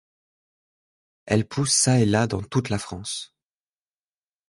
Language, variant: French, Français de métropole